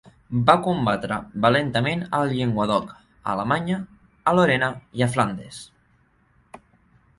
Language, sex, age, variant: Catalan, male, under 19, Central